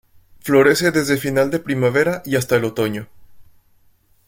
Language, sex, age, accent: Spanish, male, 19-29, México